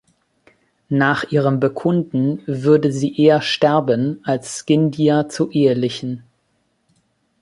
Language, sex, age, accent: German, male, 19-29, Deutschland Deutsch